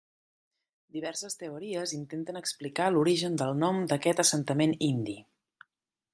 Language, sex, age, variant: Catalan, female, 30-39, Central